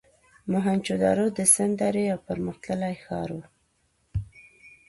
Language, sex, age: Pashto, female, 19-29